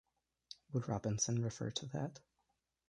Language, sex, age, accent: English, male, 19-29, United States English